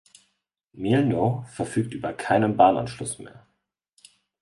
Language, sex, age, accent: German, male, 19-29, Deutschland Deutsch